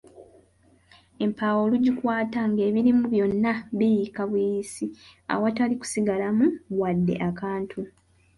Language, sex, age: Ganda, female, 19-29